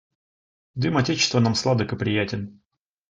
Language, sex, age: Russian, male, 30-39